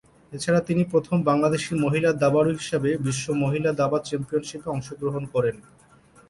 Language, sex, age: Bengali, male, 30-39